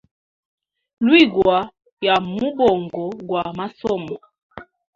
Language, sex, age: Hemba, female, 19-29